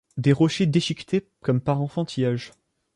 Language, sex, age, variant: French, male, 19-29, Français de métropole